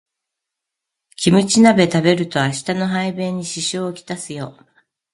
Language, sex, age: Japanese, female, 60-69